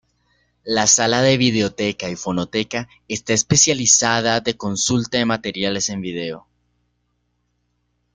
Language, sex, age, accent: Spanish, male, 19-29, Andino-Pacífico: Colombia, Perú, Ecuador, oeste de Bolivia y Venezuela andina